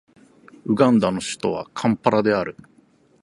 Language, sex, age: Japanese, male, 40-49